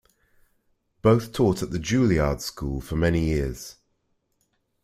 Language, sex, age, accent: English, male, 40-49, England English